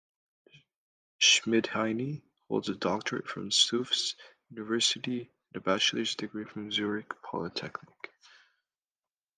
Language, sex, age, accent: English, male, under 19, Canadian English